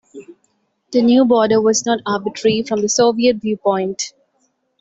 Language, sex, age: English, female, under 19